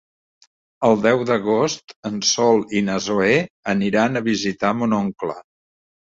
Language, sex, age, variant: Catalan, male, 60-69, Central